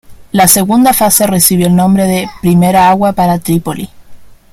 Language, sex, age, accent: Spanish, female, under 19, Chileno: Chile, Cuyo